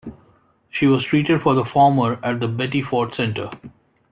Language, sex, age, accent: English, male, 30-39, India and South Asia (India, Pakistan, Sri Lanka)